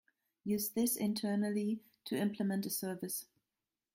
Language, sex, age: English, female, 40-49